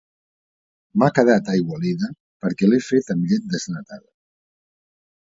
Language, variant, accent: Catalan, Central, central; tarragoní